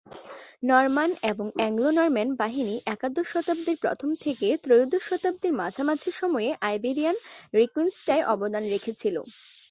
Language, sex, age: Bengali, female, under 19